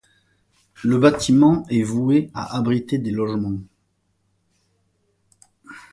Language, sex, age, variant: French, male, 50-59, Français de métropole